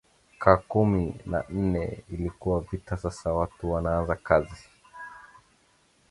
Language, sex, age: Swahili, male, 19-29